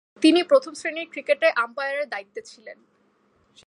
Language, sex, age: Bengali, female, 19-29